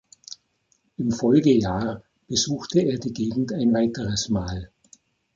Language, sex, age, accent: German, male, 60-69, Österreichisches Deutsch